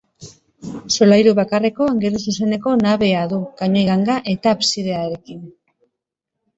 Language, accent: Basque, Mendebalekoa (Araba, Bizkaia, Gipuzkoako mendebaleko herri batzuk)